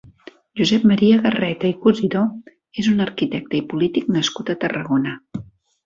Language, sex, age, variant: Catalan, female, 60-69, Central